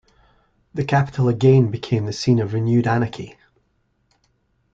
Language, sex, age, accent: English, male, 50-59, Scottish English